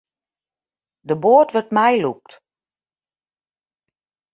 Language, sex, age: Western Frisian, female, 50-59